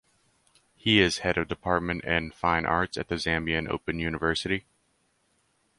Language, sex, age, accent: English, male, 19-29, United States English